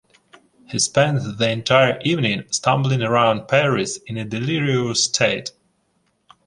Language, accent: English, United States English